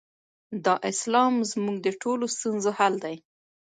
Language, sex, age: Pashto, female, 30-39